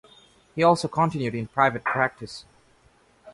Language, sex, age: English, male, 19-29